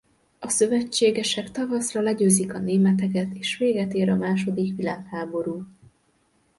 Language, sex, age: Hungarian, female, 19-29